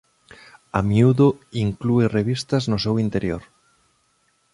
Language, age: Galician, 30-39